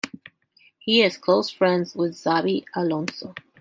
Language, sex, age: English, female, 19-29